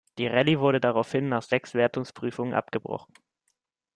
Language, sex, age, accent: German, male, 19-29, Deutschland Deutsch